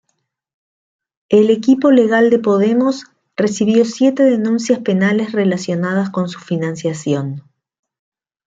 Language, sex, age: Spanish, female, 50-59